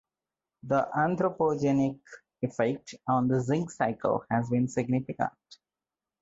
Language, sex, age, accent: English, male, 30-39, India and South Asia (India, Pakistan, Sri Lanka)